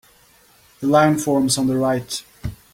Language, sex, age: English, male, 30-39